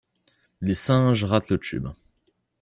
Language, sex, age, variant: French, male, 19-29, Français de métropole